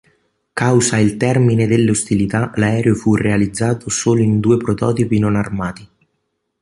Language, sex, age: Italian, male, 19-29